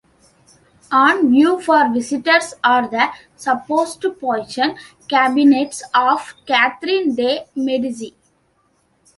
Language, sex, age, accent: English, female, under 19, India and South Asia (India, Pakistan, Sri Lanka)